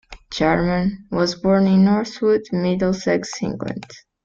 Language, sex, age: English, female, 19-29